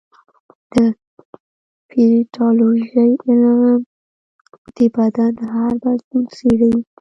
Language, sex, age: Pashto, female, 19-29